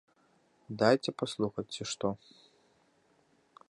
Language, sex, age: Belarusian, male, 19-29